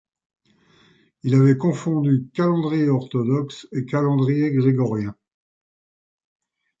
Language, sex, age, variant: French, male, 70-79, Français de métropole